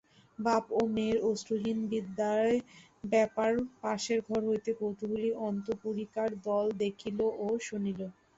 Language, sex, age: Bengali, female, 19-29